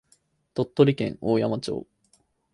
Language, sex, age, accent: Japanese, male, 19-29, 標準語